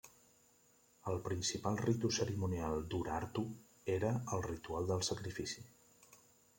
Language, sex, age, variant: Catalan, male, 50-59, Central